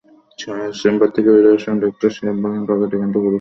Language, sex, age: Bengali, male, under 19